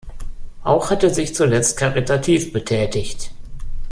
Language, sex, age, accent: German, male, 30-39, Deutschland Deutsch